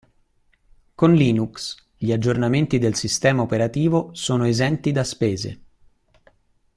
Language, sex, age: Italian, male, 40-49